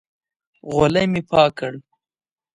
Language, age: Pashto, 19-29